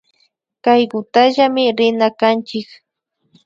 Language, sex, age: Imbabura Highland Quichua, female, 19-29